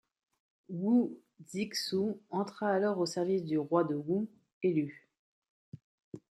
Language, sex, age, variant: French, female, 40-49, Français de métropole